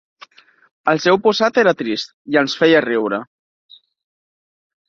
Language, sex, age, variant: Catalan, male, 19-29, Central